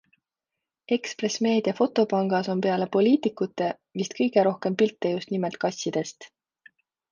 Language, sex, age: Estonian, female, 30-39